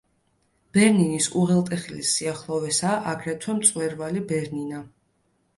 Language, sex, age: Georgian, female, 19-29